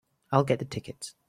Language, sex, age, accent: English, male, 19-29, England English